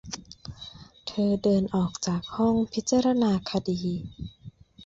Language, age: Thai, 19-29